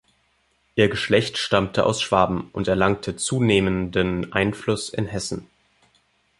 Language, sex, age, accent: German, male, 19-29, Deutschland Deutsch